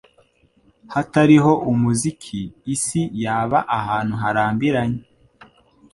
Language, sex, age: Kinyarwanda, male, 19-29